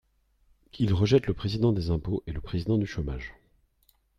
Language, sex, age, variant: French, male, 30-39, Français de métropole